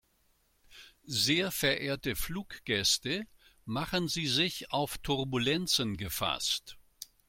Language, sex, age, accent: German, male, 70-79, Deutschland Deutsch